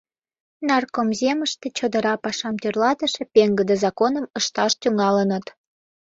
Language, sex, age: Mari, female, 19-29